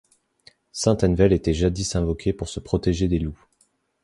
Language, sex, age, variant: French, male, 19-29, Français de métropole